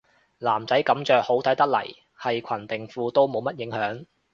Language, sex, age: Cantonese, male, 19-29